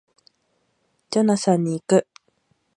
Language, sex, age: Japanese, female, 19-29